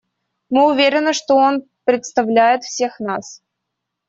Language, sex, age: Russian, female, 19-29